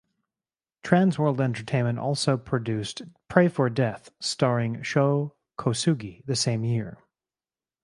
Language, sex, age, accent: English, male, 30-39, Canadian English